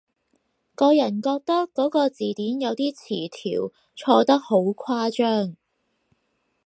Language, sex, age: Cantonese, female, 19-29